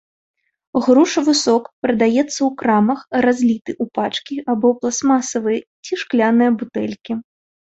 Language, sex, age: Belarusian, female, 30-39